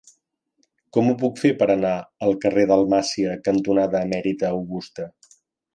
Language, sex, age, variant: Catalan, male, 40-49, Central